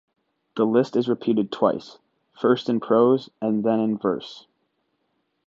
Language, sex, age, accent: English, male, under 19, United States English